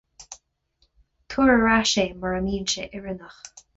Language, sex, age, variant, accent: Irish, female, 30-39, Gaeilge Chonnacht, Cainteoir líofa, ní ó dhúchas